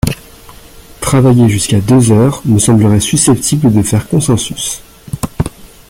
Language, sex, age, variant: French, male, 19-29, Français de métropole